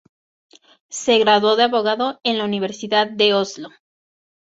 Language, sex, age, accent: Spanish, female, 19-29, México